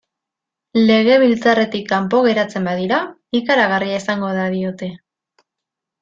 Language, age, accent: Basque, 19-29, Erdialdekoa edo Nafarra (Gipuzkoa, Nafarroa)